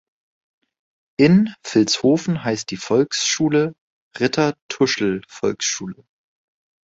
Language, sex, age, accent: German, male, 19-29, Deutschland Deutsch